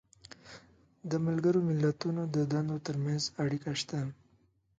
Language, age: Pashto, 19-29